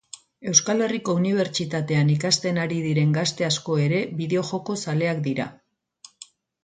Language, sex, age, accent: Basque, female, 50-59, Erdialdekoa edo Nafarra (Gipuzkoa, Nafarroa)